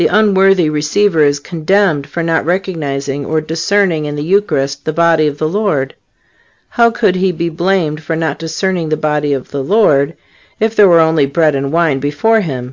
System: none